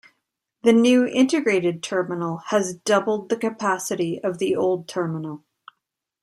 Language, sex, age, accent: English, female, 30-39, Canadian English